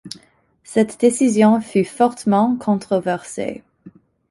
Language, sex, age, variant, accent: French, female, 19-29, Français d'Amérique du Nord, Français du Canada